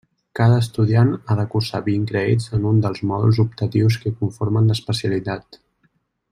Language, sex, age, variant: Catalan, male, 19-29, Central